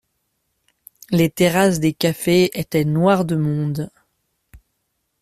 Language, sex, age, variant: French, male, 19-29, Français de métropole